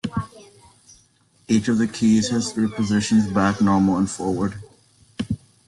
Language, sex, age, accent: English, female, 19-29, Australian English